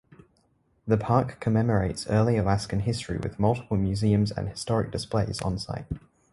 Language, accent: English, Australian English